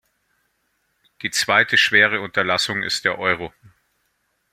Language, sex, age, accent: German, male, 40-49, Deutschland Deutsch